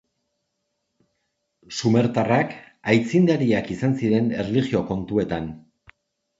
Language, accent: Basque, Erdialdekoa edo Nafarra (Gipuzkoa, Nafarroa)